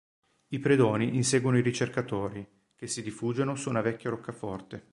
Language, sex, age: Italian, male, 40-49